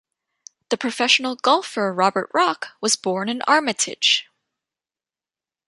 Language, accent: English, United States English